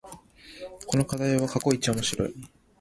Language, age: Japanese, 19-29